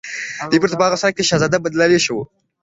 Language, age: Pashto, 19-29